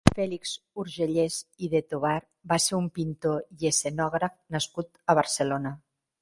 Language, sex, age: Catalan, female, 50-59